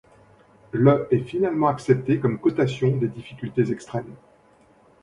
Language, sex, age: French, male, 50-59